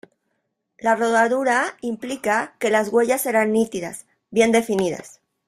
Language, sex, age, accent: Spanish, female, 40-49, México